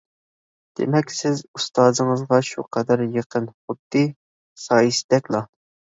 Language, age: Uyghur, 19-29